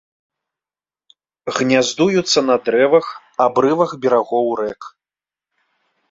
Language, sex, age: Belarusian, male, 40-49